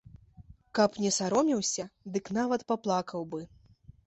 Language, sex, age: Belarusian, female, 19-29